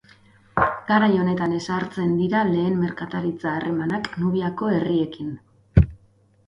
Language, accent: Basque, Mendebalekoa (Araba, Bizkaia, Gipuzkoako mendebaleko herri batzuk)